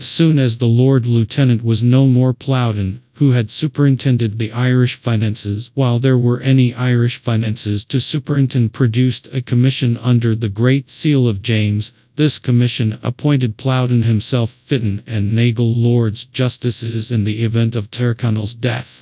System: TTS, FastPitch